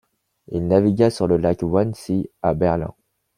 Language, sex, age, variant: French, male, 19-29, Français de métropole